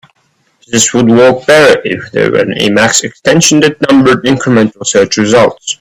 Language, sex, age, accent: English, male, 19-29, United States English